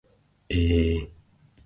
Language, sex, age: Japanese, male, 19-29